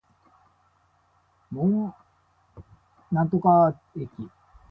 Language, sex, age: Japanese, male, 40-49